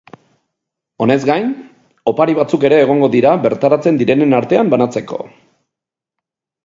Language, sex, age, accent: Basque, male, 40-49, Erdialdekoa edo Nafarra (Gipuzkoa, Nafarroa)